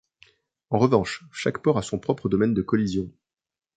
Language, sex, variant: French, male, Français de métropole